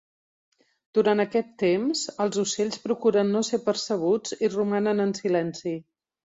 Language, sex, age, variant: Catalan, female, 50-59, Central